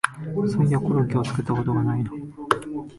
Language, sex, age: Japanese, male, 19-29